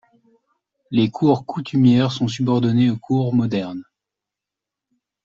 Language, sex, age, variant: French, male, 40-49, Français de métropole